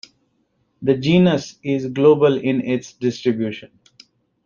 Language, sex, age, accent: English, male, 30-39, India and South Asia (India, Pakistan, Sri Lanka)